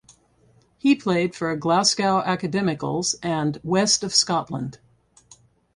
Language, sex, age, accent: English, female, 60-69, United States English